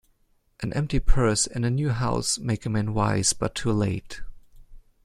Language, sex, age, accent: English, male, 19-29, United States English